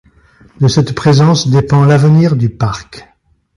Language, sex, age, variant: French, male, 70-79, Français de métropole